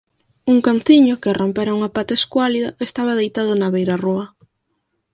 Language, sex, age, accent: Galician, female, under 19, Normativo (estándar)